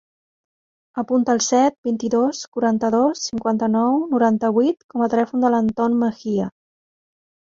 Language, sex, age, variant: Catalan, female, 40-49, Central